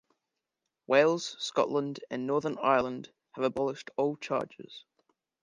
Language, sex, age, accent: English, male, under 19, Australian English